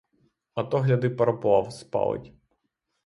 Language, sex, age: Ukrainian, male, 30-39